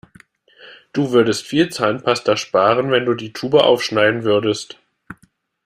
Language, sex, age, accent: German, male, 19-29, Deutschland Deutsch